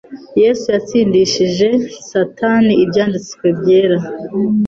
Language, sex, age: Kinyarwanda, female, 19-29